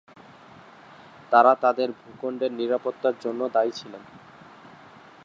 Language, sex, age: Bengali, male, 19-29